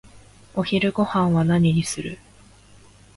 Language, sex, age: Japanese, female, 19-29